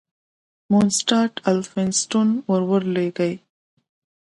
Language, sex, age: Pashto, female, 19-29